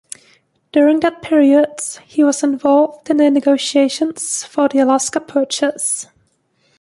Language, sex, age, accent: English, female, 19-29, England English